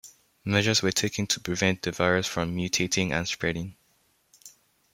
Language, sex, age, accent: English, male, under 19, Southern African (South Africa, Zimbabwe, Namibia)